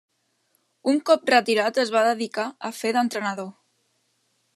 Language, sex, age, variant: Catalan, female, under 19, Central